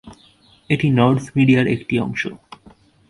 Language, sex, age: Bengali, male, under 19